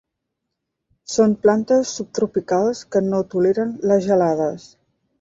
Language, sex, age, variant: Catalan, female, 50-59, Central